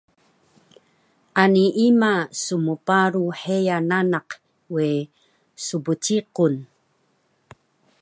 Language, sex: Taroko, female